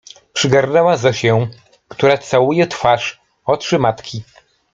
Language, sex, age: Polish, male, 40-49